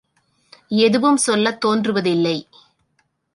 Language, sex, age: Tamil, female, 40-49